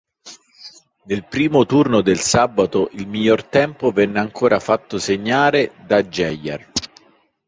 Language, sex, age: Italian, male, 40-49